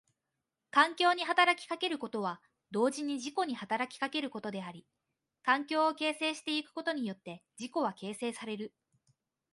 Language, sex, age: Japanese, female, 19-29